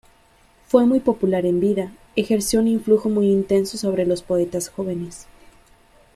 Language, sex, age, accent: Spanish, female, 19-29, México